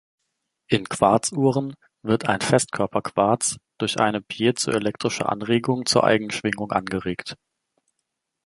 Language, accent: German, Deutschland Deutsch